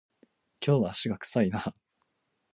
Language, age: Japanese, 19-29